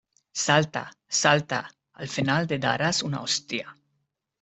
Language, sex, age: Spanish, male, 19-29